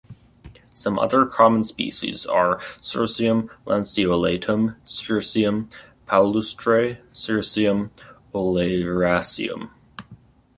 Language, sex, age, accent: English, male, 19-29, United States English